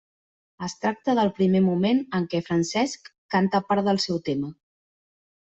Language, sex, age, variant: Catalan, female, 30-39, Central